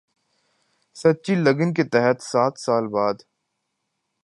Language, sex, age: Urdu, male, 19-29